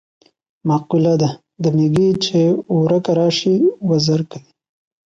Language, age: Pashto, 19-29